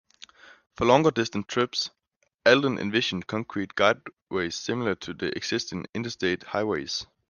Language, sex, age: English, male, under 19